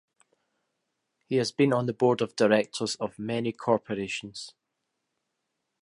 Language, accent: English, Scottish English